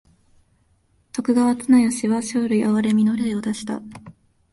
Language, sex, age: Japanese, female, 19-29